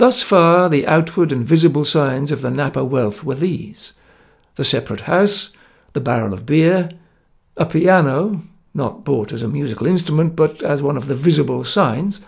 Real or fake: real